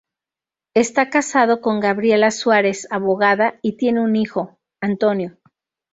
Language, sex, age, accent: Spanish, female, 50-59, México